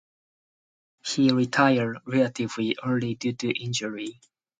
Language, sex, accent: English, male, United States English